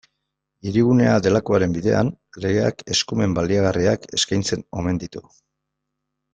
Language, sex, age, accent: Basque, male, 50-59, Mendebalekoa (Araba, Bizkaia, Gipuzkoako mendebaleko herri batzuk)